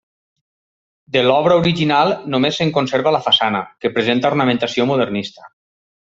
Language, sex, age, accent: Catalan, male, 40-49, valencià